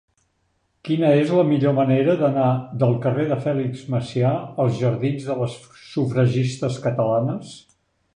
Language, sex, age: Catalan, male, 70-79